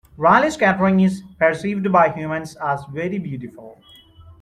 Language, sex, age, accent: English, male, 30-39, India and South Asia (India, Pakistan, Sri Lanka)